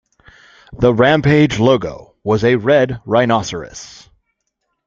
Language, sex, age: English, male, 30-39